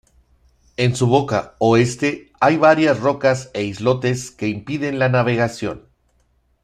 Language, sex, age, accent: Spanish, male, 50-59, México